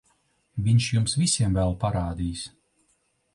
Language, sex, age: Latvian, male, 40-49